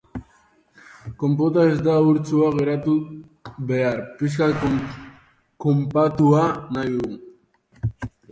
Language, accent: Basque, Mendebalekoa (Araba, Bizkaia, Gipuzkoako mendebaleko herri batzuk)